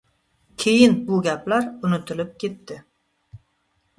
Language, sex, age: Uzbek, male, 30-39